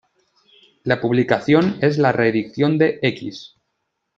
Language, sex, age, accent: Spanish, male, 19-29, España: Centro-Sur peninsular (Madrid, Toledo, Castilla-La Mancha)